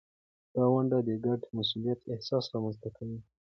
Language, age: Pashto, 19-29